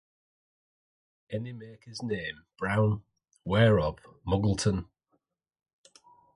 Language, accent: English, Northern English; yorkshire